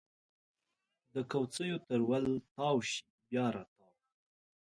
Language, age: Pashto, 19-29